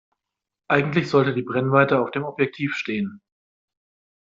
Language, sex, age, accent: German, male, 30-39, Deutschland Deutsch